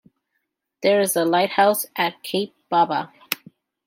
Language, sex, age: English, female, 19-29